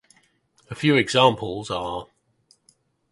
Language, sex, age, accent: English, male, 50-59, England English